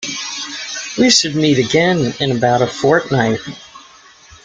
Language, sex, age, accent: English, female, 60-69, United States English